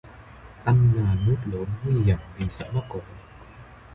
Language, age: Vietnamese, 19-29